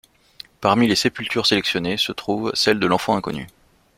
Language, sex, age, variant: French, male, 30-39, Français de métropole